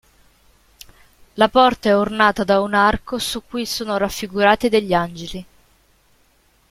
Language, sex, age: Italian, female, 19-29